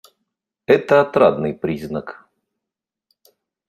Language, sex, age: Russian, male, 40-49